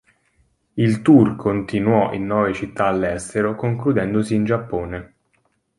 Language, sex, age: Italian, male, 19-29